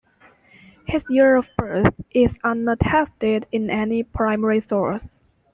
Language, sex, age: English, female, 19-29